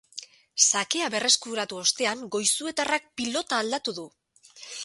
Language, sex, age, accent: Basque, female, 40-49, Erdialdekoa edo Nafarra (Gipuzkoa, Nafarroa)